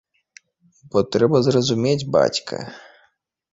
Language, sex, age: Belarusian, male, 19-29